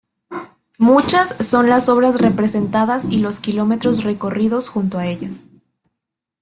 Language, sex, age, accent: Spanish, female, under 19, México